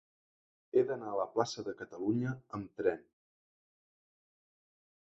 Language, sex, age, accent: Catalan, male, 19-29, Empordanès